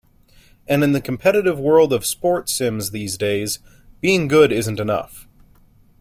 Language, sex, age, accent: English, male, 19-29, United States English